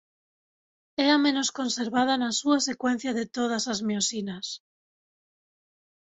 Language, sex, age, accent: Galician, female, 30-39, Oriental (común en zona oriental)